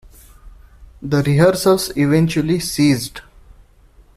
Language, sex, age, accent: English, male, 19-29, India and South Asia (India, Pakistan, Sri Lanka)